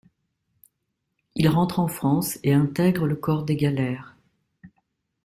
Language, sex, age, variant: French, female, 50-59, Français de métropole